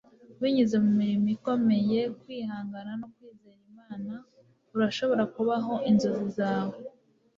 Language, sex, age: Kinyarwanda, female, 19-29